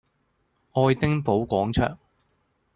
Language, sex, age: Cantonese, male, 19-29